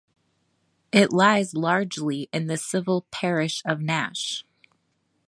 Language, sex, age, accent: English, female, 40-49, United States English